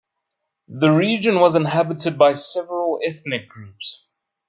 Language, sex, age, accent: English, male, 30-39, Southern African (South Africa, Zimbabwe, Namibia)